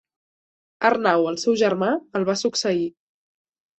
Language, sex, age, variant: Catalan, female, 19-29, Central